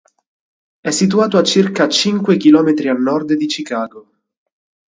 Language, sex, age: Italian, male, 19-29